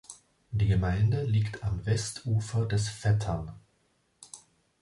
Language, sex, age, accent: German, male, 30-39, Österreichisches Deutsch